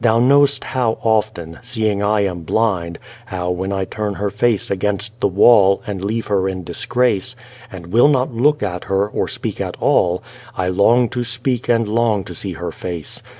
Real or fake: real